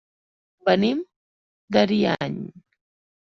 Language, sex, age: Catalan, female, 30-39